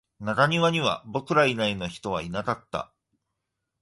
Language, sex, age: Japanese, male, 40-49